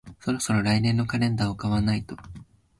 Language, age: Japanese, under 19